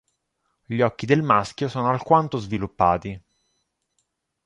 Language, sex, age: Italian, male, 30-39